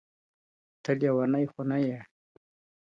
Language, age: Pashto, 19-29